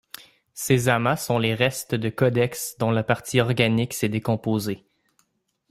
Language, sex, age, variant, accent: French, male, 19-29, Français d'Amérique du Nord, Français du Canada